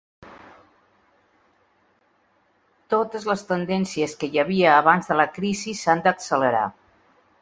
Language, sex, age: Catalan, female, 60-69